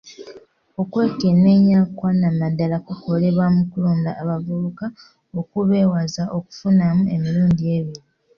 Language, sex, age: Ganda, female, 19-29